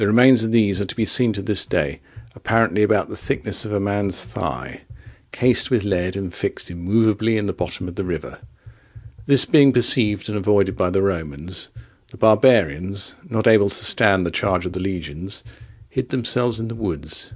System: none